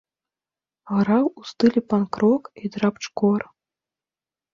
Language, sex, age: Belarusian, female, 19-29